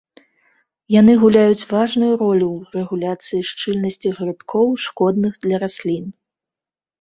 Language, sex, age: Belarusian, female, 30-39